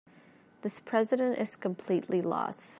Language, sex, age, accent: English, female, 19-29, Australian English